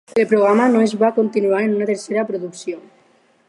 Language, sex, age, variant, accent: Catalan, female, under 19, Alacantí, valencià